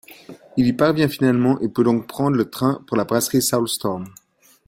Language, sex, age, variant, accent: French, male, 30-39, Français d'Europe, Français de Suisse